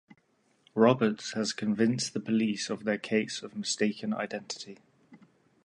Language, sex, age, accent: English, male, 30-39, England English